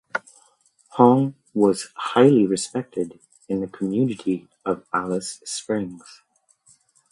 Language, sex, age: English, male, 30-39